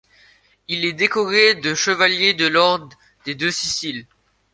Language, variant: French, Français de métropole